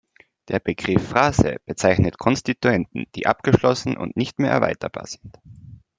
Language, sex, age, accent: German, male, 19-29, Österreichisches Deutsch